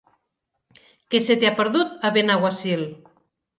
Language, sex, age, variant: Catalan, female, 50-59, Central